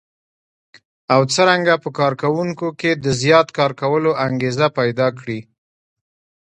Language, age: Pashto, 30-39